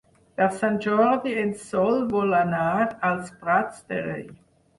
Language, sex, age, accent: Catalan, female, 50-59, aprenent (recent, des d'altres llengües)